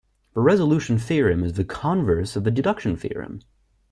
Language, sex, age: English, male, 19-29